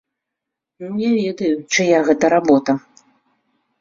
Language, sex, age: Belarusian, female, 40-49